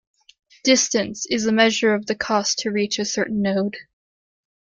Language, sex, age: English, female, 30-39